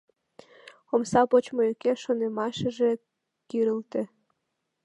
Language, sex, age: Mari, female, under 19